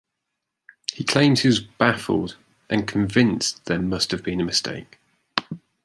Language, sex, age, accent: English, male, 30-39, England English